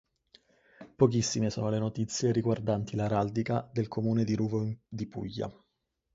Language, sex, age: Italian, male, 19-29